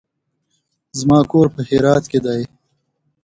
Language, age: Pashto, 19-29